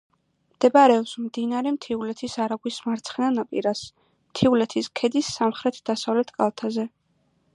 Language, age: Georgian, under 19